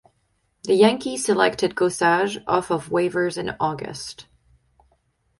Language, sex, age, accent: English, female, 19-29, United States English